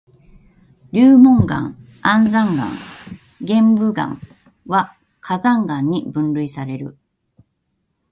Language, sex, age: Japanese, female, 50-59